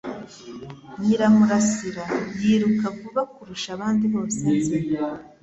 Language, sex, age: Kinyarwanda, female, 40-49